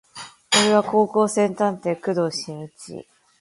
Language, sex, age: Japanese, female, 19-29